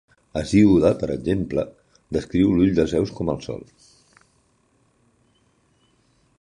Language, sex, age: Catalan, male, 50-59